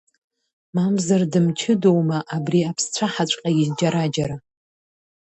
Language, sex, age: Abkhazian, female, 30-39